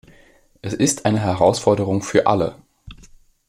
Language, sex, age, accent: German, male, 19-29, Deutschland Deutsch